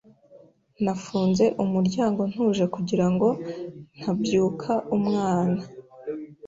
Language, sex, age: Kinyarwanda, female, 19-29